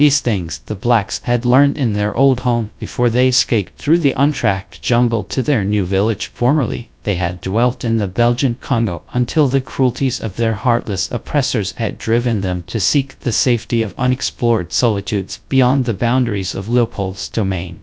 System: TTS, GradTTS